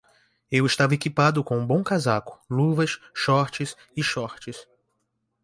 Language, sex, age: Portuguese, male, 19-29